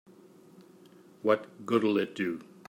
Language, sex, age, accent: English, male, 60-69, Canadian English